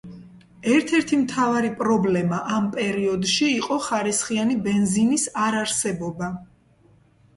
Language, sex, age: Georgian, female, 30-39